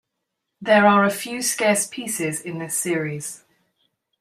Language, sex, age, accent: English, female, 40-49, England English